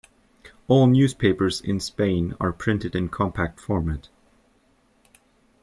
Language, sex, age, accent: English, male, 19-29, United States English